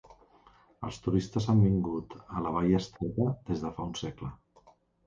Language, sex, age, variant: Catalan, male, 50-59, Central